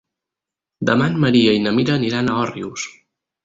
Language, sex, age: Catalan, male, 19-29